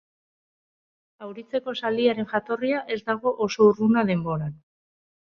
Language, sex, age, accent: Basque, female, 50-59, Mendebalekoa (Araba, Bizkaia, Gipuzkoako mendebaleko herri batzuk)